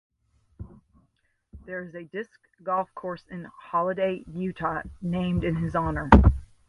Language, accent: English, United States English